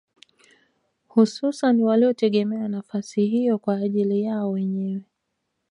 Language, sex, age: Swahili, female, 19-29